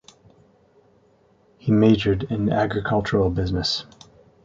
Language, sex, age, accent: English, male, 30-39, United States English